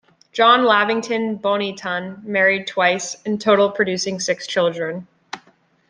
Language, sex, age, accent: English, female, 19-29, United States English